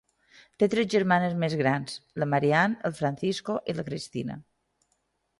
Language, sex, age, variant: Catalan, female, 40-49, Balear